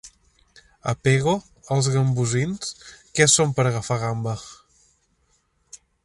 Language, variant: Catalan, Central